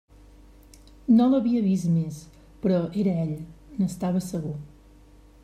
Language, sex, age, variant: Catalan, female, 40-49, Central